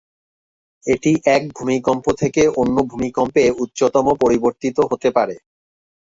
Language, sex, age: Bengali, male, 30-39